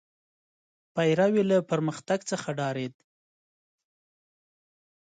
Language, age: Pashto, 30-39